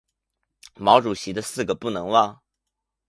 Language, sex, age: Chinese, male, 19-29